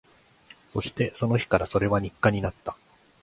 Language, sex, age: Japanese, male, 40-49